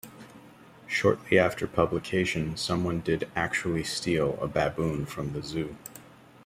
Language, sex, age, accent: English, male, 30-39, Canadian English